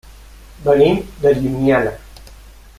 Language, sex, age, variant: Catalan, male, 60-69, Central